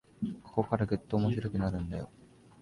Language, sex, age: Japanese, male, 19-29